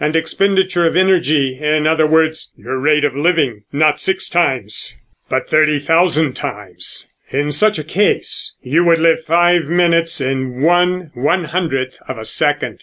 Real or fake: real